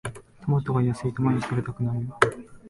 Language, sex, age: Japanese, male, 19-29